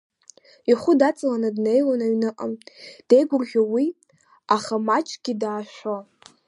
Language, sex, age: Abkhazian, female, under 19